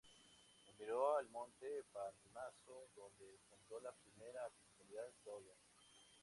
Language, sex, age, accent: Spanish, male, 19-29, México